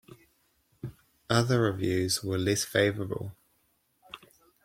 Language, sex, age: English, male, 30-39